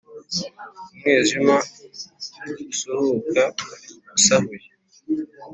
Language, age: Kinyarwanda, 19-29